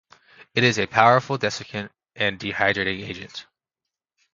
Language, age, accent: English, 19-29, United States English